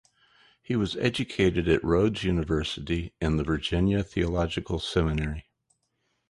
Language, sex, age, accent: English, male, 50-59, United States English